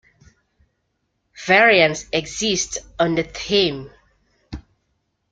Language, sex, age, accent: English, female, 19-29, United States English